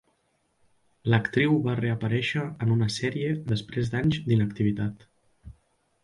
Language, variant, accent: Catalan, Central, Barcelona